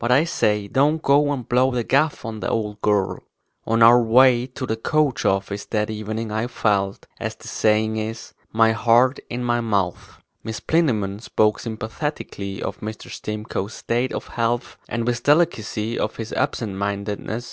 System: none